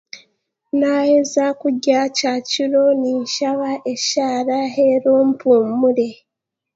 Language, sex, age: Chiga, female, 19-29